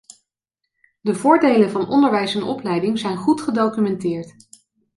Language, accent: Dutch, Nederlands Nederlands